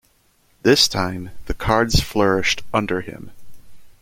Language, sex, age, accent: English, male, 19-29, United States English